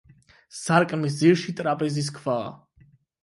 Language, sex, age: Georgian, male, 30-39